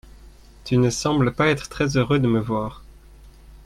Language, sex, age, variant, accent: French, male, 19-29, Français d'Europe, Français de Suisse